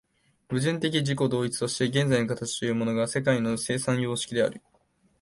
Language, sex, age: Japanese, male, 19-29